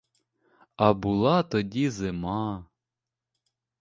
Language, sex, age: Ukrainian, male, 30-39